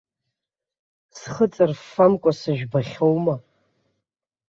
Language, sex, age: Abkhazian, female, 30-39